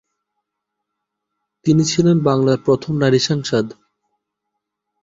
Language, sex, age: Bengali, male, 19-29